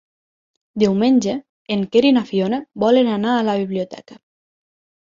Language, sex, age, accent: Catalan, female, 19-29, Lleidatà